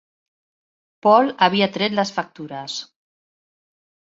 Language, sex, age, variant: Catalan, female, 40-49, Central